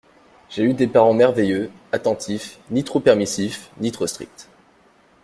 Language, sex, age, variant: French, male, 19-29, Français de métropole